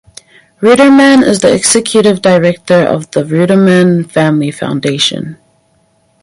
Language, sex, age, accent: English, female, 19-29, New Zealand English